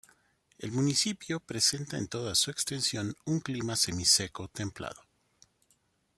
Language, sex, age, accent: Spanish, male, 50-59, México